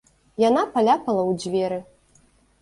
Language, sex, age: Belarusian, female, 19-29